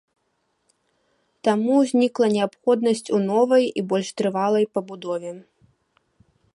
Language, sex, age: Belarusian, female, 19-29